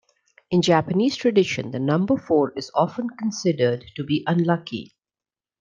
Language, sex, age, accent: English, female, 40-49, India and South Asia (India, Pakistan, Sri Lanka)